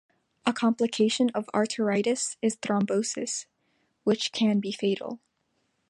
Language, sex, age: English, female, under 19